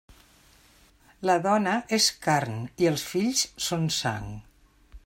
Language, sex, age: Catalan, female, 60-69